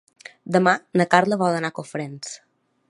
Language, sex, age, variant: Catalan, female, 30-39, Balear